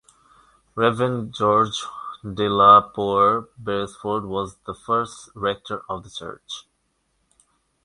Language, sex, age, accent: English, male, 19-29, India and South Asia (India, Pakistan, Sri Lanka)